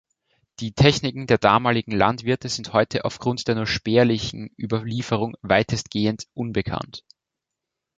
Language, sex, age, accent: German, male, 19-29, Österreichisches Deutsch